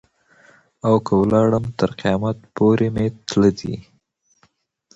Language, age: Pashto, 30-39